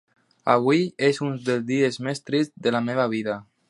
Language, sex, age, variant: Catalan, male, under 19, Alacantí